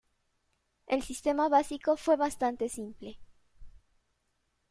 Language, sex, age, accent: Spanish, female, 19-29, México